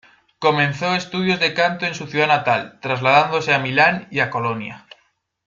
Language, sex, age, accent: Spanish, male, 19-29, España: Centro-Sur peninsular (Madrid, Toledo, Castilla-La Mancha)